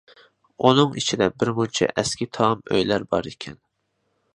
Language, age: Uyghur, 19-29